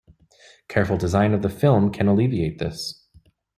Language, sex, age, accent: English, male, 19-29, United States English